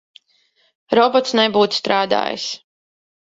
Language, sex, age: Latvian, female, 30-39